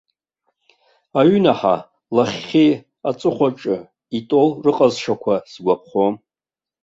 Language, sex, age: Abkhazian, male, 60-69